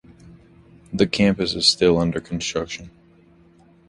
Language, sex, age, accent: English, male, 19-29, United States English